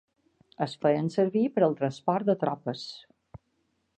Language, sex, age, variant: Catalan, female, 60-69, Balear